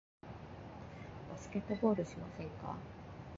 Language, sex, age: Japanese, female, 19-29